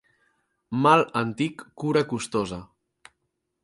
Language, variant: Catalan, Central